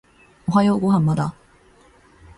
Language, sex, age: Japanese, female, 19-29